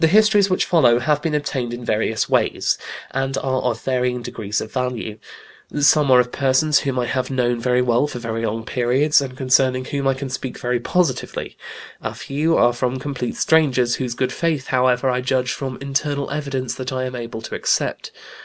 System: none